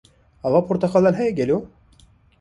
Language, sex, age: Kurdish, male, 19-29